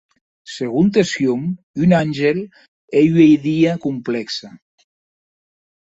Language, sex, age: Occitan, male, 60-69